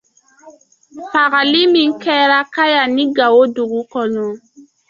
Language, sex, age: Dyula, female, 19-29